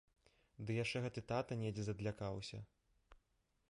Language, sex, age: Belarusian, male, 19-29